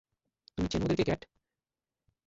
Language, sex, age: Bengali, male, 19-29